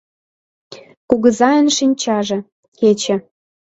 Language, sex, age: Mari, female, 19-29